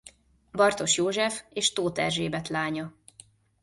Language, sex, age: Hungarian, female, 40-49